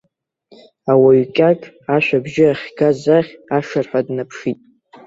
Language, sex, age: Abkhazian, male, under 19